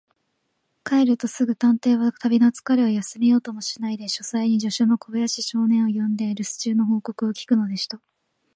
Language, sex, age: Japanese, female, 19-29